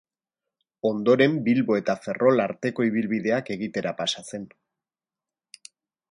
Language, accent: Basque, Erdialdekoa edo Nafarra (Gipuzkoa, Nafarroa)